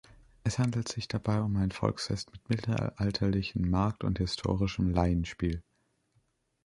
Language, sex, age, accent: German, male, under 19, Deutschland Deutsch